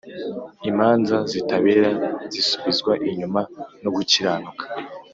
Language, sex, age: Kinyarwanda, male, 19-29